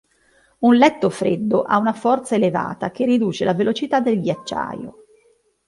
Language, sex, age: Italian, female, 30-39